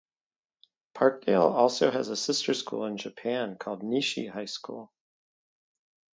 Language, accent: English, United States English